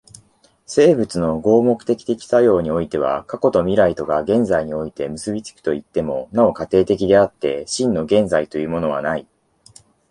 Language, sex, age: Japanese, male, 30-39